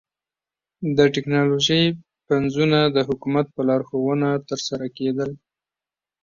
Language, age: Pashto, 19-29